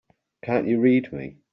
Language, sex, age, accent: English, male, 30-39, England English